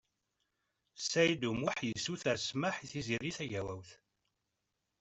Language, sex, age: Kabyle, male, 40-49